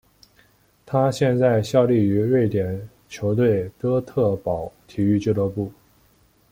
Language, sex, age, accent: Chinese, male, 19-29, 出生地：河南省